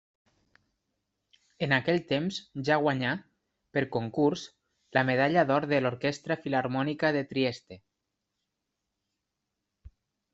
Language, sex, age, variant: Catalan, male, 30-39, Nord-Occidental